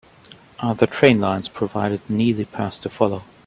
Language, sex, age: English, male, 40-49